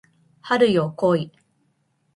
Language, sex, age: Japanese, female, 19-29